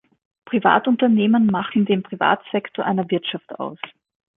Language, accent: German, Österreichisches Deutsch